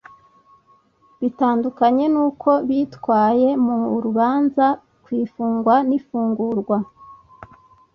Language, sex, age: Kinyarwanda, female, 40-49